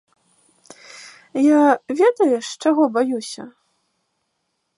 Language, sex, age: Belarusian, female, 19-29